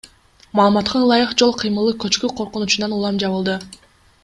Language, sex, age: Kyrgyz, female, 19-29